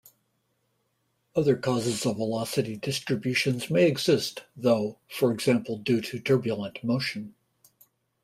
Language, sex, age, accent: English, male, 60-69, United States English